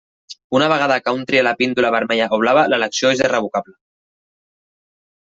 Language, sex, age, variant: Catalan, male, 19-29, Central